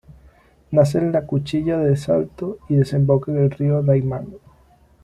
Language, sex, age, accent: Spanish, male, 30-39, Caribe: Cuba, Venezuela, Puerto Rico, República Dominicana, Panamá, Colombia caribeña, México caribeño, Costa del golfo de México